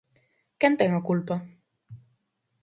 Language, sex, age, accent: Galician, female, 19-29, Normativo (estándar)